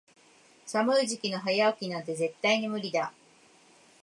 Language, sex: Japanese, female